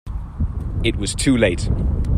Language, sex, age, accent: English, male, 30-39, Welsh English